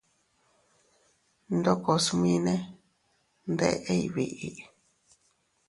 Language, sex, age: Teutila Cuicatec, female, 30-39